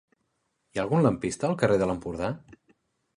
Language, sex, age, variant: Catalan, male, 30-39, Central